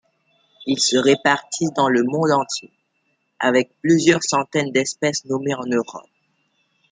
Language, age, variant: French, under 19, Français de métropole